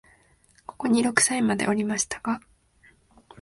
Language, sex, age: Japanese, female, 19-29